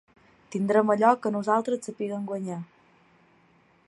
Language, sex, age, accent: Catalan, female, 19-29, balear; valencià; menorquí